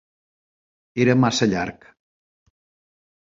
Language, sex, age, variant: Catalan, male, 50-59, Central